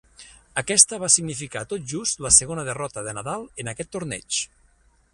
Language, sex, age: Catalan, male, 40-49